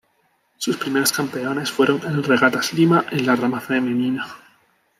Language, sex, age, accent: Spanish, male, 30-39, España: Sur peninsular (Andalucia, Extremadura, Murcia)